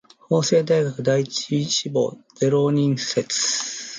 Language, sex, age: Japanese, male, 50-59